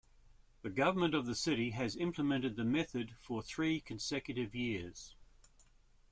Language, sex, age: English, male, 60-69